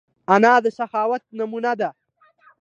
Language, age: Pashto, 19-29